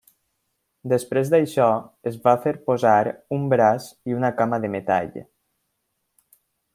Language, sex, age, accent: Catalan, male, under 19, valencià